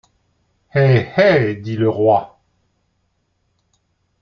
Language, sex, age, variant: French, male, 60-69, Français de métropole